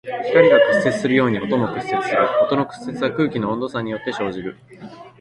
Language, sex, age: Japanese, male, 19-29